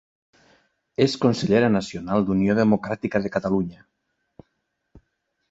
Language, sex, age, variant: Catalan, male, 40-49, Nord-Occidental